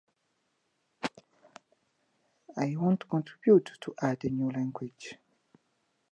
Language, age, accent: English, 19-29, England English